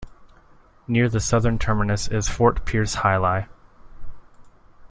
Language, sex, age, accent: English, male, 19-29, United States English